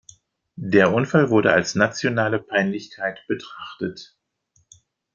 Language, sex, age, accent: German, male, 50-59, Deutschland Deutsch